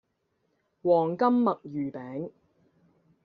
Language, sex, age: Cantonese, female, 19-29